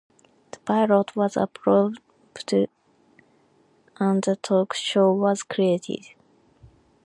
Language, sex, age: English, female, 19-29